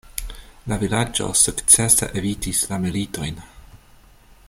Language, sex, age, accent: Esperanto, male, 30-39, Internacia